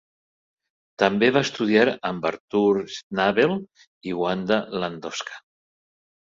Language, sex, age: Catalan, male, 60-69